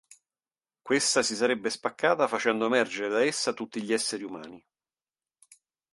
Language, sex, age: Italian, male, 50-59